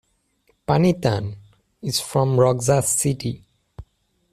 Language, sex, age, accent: English, male, 19-29, United States English